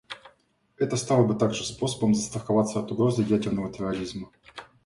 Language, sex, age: Russian, male, 40-49